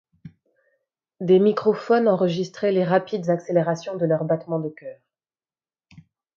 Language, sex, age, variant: French, female, 30-39, Français de métropole